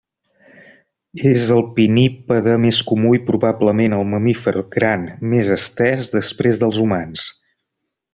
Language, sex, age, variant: Catalan, male, 30-39, Central